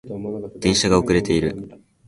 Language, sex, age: Japanese, male, under 19